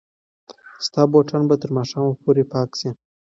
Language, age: Pashto, 19-29